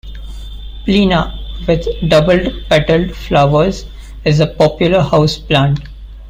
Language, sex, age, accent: English, male, 19-29, India and South Asia (India, Pakistan, Sri Lanka)